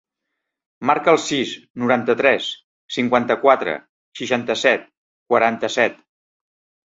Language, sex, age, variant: Catalan, male, 50-59, Central